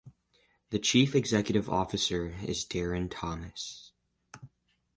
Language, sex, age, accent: English, male, under 19, United States English